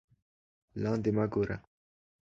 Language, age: Pashto, under 19